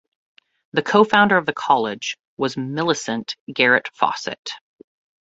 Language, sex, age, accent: English, female, 30-39, United States English